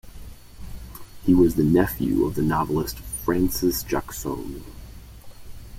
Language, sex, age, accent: English, male, 30-39, United States English